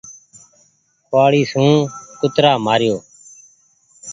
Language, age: Goaria, 30-39